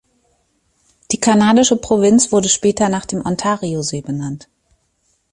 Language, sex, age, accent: German, female, 30-39, Deutschland Deutsch